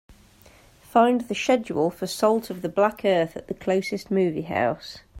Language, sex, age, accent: English, female, 30-39, England English